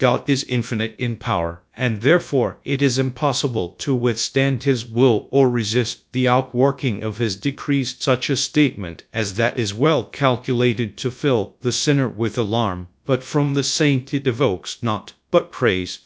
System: TTS, GradTTS